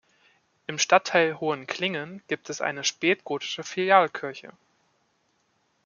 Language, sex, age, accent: German, male, 19-29, Deutschland Deutsch